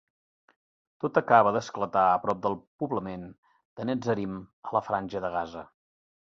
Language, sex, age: Catalan, male, 40-49